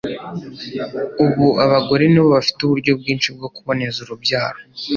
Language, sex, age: Kinyarwanda, male, under 19